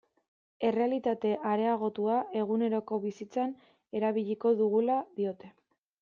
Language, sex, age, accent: Basque, female, 19-29, Mendebalekoa (Araba, Bizkaia, Gipuzkoako mendebaleko herri batzuk)